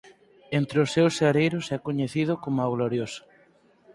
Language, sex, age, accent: Galician, male, 19-29, Oriental (común en zona oriental)